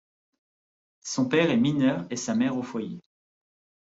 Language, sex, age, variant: French, male, 19-29, Français de métropole